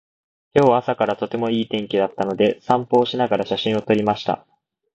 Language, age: Japanese, 19-29